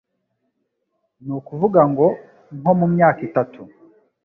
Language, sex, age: Kinyarwanda, male, 30-39